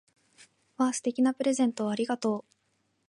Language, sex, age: Japanese, female, 19-29